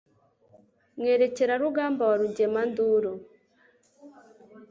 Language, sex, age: Kinyarwanda, female, under 19